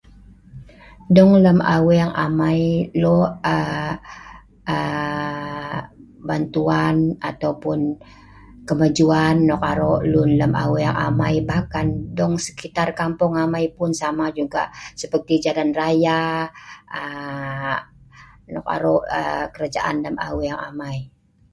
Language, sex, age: Sa'ban, female, 50-59